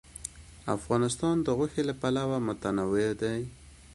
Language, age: Pashto, 19-29